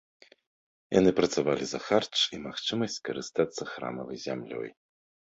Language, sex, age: Belarusian, male, 30-39